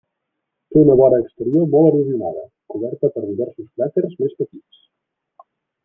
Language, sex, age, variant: Catalan, male, 40-49, Central